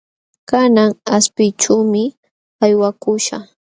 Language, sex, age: Jauja Wanca Quechua, female, 19-29